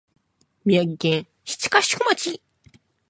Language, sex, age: Japanese, male, 19-29